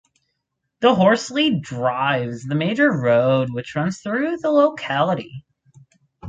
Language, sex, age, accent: English, male, under 19, United States English